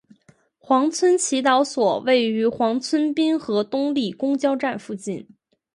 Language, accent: Chinese, 出生地：吉林省